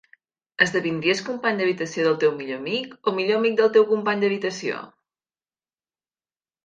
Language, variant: Catalan, Central